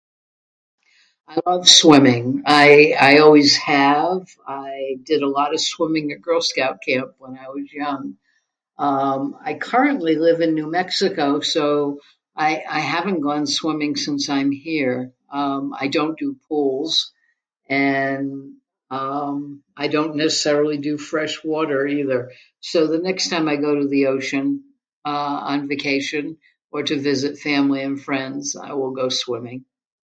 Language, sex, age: English, female, 70-79